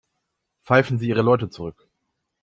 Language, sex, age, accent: German, male, 19-29, Deutschland Deutsch